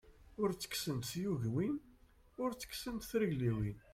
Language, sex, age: Kabyle, male, 50-59